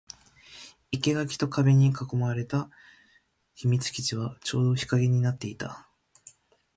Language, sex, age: Japanese, male, 19-29